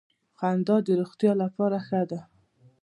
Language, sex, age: Pashto, female, 19-29